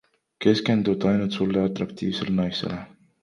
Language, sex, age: Estonian, male, 19-29